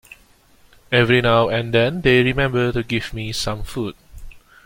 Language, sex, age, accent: English, male, 19-29, Singaporean English